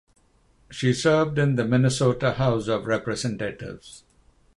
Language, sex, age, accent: English, male, 50-59, United States English; England English